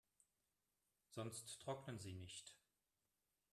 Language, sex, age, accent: German, male, 50-59, Deutschland Deutsch